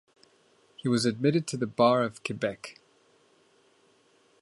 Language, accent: English, England English